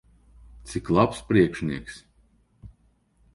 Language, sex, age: Latvian, male, 40-49